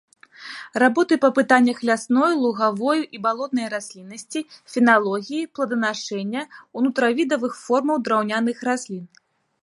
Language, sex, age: Belarusian, female, 30-39